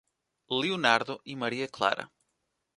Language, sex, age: Portuguese, male, 30-39